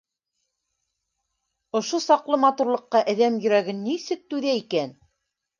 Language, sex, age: Bashkir, female, 60-69